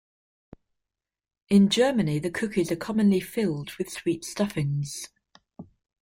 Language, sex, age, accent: English, female, 19-29, England English